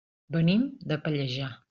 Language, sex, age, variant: Catalan, female, 40-49, Central